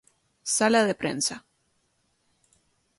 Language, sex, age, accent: Spanish, female, 19-29, Rioplatense: Argentina, Uruguay, este de Bolivia, Paraguay